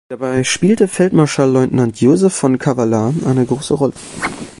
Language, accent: German, Deutschland Deutsch